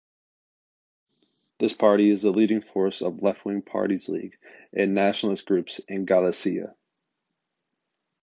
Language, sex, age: English, male, under 19